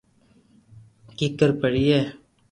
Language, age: Loarki, under 19